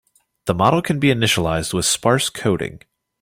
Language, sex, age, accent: English, male, 19-29, United States English